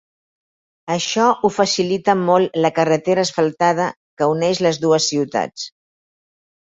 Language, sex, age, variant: Catalan, female, 60-69, Central